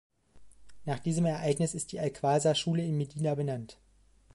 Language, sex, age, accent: German, male, 19-29, Deutschland Deutsch